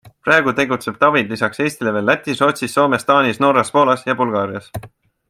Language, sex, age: Estonian, male, 19-29